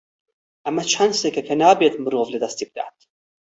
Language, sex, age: Central Kurdish, male, 30-39